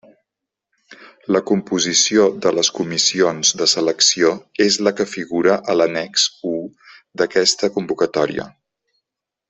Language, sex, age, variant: Catalan, male, 50-59, Central